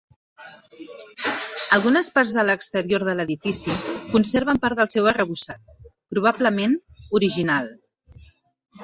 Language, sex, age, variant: Catalan, female, 50-59, Central